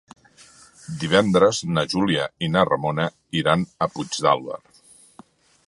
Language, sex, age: Catalan, male, 50-59